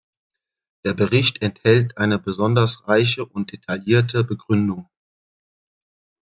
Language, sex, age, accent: German, male, 40-49, Deutschland Deutsch